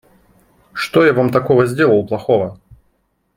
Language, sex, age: Russian, male, 30-39